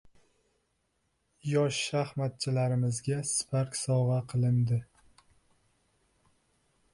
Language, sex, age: Uzbek, male, 19-29